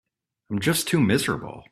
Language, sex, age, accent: English, male, 19-29, United States English